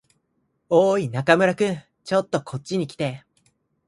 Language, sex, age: Japanese, male, 19-29